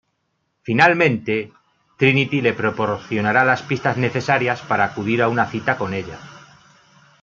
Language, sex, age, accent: Spanish, male, 40-49, España: Norte peninsular (Asturias, Castilla y León, Cantabria, País Vasco, Navarra, Aragón, La Rioja, Guadalajara, Cuenca)